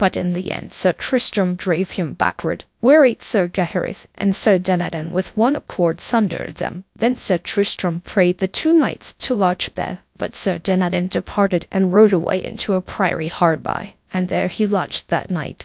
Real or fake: fake